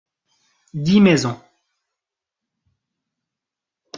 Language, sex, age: French, male, 19-29